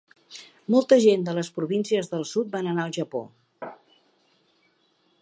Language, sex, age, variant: Catalan, female, 70-79, Central